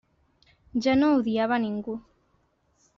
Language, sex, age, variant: Catalan, female, under 19, Central